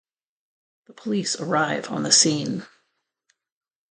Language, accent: English, United States English